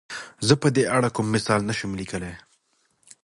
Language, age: Pashto, 19-29